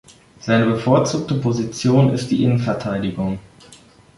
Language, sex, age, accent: German, male, under 19, Deutschland Deutsch